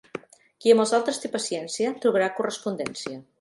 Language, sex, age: Catalan, female, 50-59